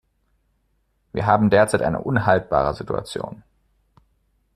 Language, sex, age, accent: German, male, 30-39, Deutschland Deutsch